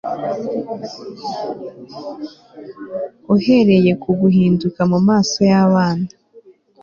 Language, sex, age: Kinyarwanda, female, 19-29